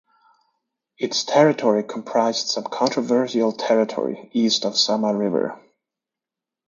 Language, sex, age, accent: English, male, 30-39, United States English